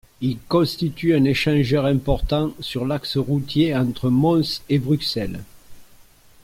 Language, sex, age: French, male, 60-69